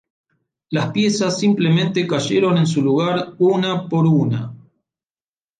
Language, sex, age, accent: Spanish, male, 50-59, Rioplatense: Argentina, Uruguay, este de Bolivia, Paraguay